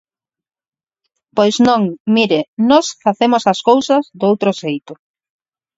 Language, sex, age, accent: Galician, female, 40-49, Normativo (estándar)